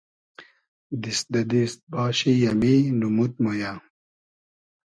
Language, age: Hazaragi, 30-39